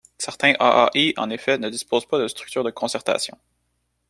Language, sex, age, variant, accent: French, male, 19-29, Français d'Amérique du Nord, Français du Canada